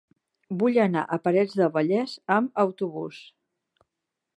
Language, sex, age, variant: Catalan, female, 40-49, Central